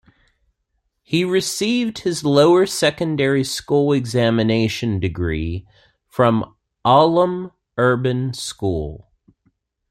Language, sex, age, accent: English, male, 40-49, United States English